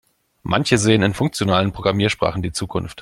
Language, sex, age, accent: German, male, 40-49, Deutschland Deutsch